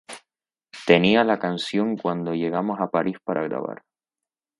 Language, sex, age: Spanish, male, 19-29